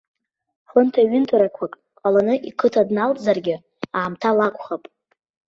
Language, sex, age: Abkhazian, female, under 19